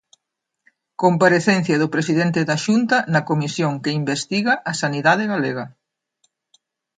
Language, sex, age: Galician, female, 60-69